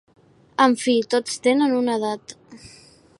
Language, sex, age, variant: Catalan, female, 19-29, Central